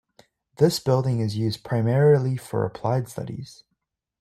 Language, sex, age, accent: English, male, 19-29, Canadian English